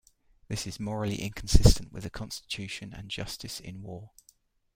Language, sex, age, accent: English, male, 50-59, England English